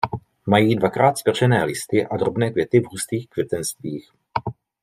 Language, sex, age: Czech, male, 30-39